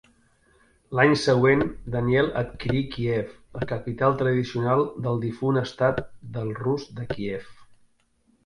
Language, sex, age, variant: Catalan, male, 50-59, Central